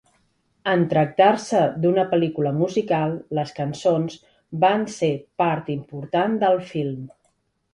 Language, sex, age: Catalan, female, 40-49